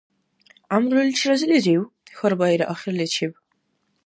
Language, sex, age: Dargwa, female, 19-29